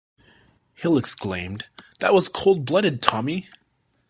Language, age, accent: English, 19-29, Canadian English